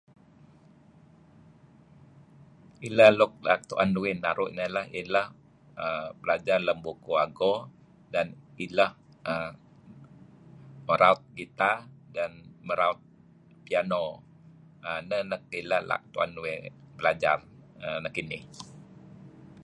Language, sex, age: Kelabit, male, 50-59